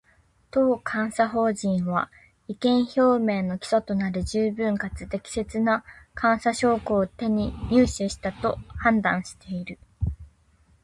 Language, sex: Japanese, female